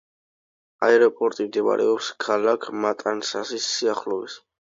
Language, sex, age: Georgian, male, 19-29